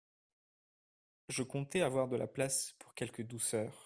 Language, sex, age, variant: French, male, 19-29, Français de métropole